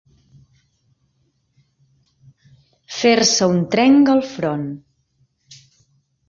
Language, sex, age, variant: Catalan, female, 40-49, Central